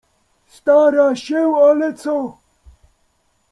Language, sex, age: Polish, male, 19-29